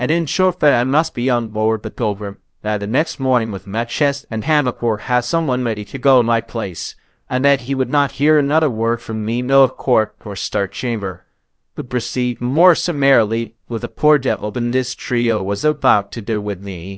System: TTS, VITS